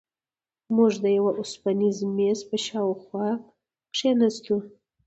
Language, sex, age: Pashto, female, 30-39